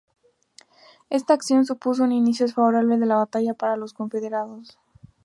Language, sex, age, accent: Spanish, female, 19-29, México